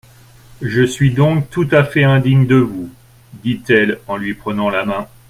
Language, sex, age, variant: French, male, 40-49, Français de métropole